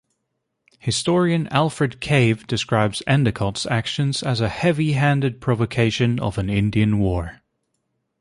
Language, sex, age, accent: English, male, 19-29, United States English